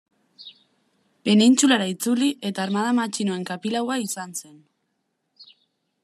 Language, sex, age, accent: Basque, female, 19-29, Mendebalekoa (Araba, Bizkaia, Gipuzkoako mendebaleko herri batzuk)